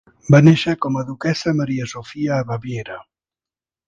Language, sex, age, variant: Catalan, male, 60-69, Central